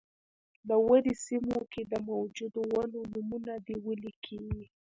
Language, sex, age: Pashto, female, under 19